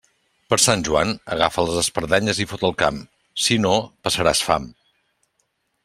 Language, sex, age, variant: Catalan, male, 60-69, Central